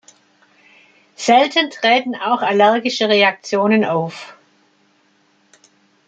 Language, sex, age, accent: German, female, 60-69, Deutschland Deutsch